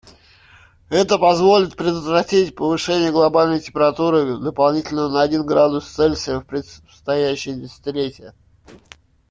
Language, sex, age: Russian, male, 40-49